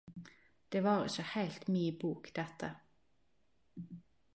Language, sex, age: Norwegian Nynorsk, female, 30-39